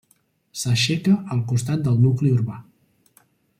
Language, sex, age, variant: Catalan, male, 19-29, Central